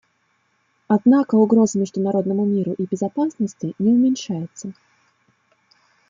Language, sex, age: Russian, female, 30-39